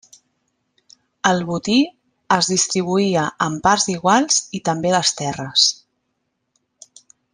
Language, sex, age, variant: Catalan, female, 40-49, Central